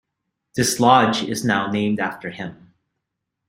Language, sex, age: English, male, 40-49